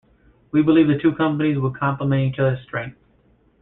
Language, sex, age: English, male, 19-29